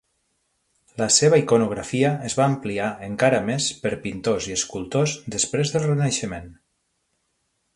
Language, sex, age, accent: Catalan, male, 40-49, central; septentrional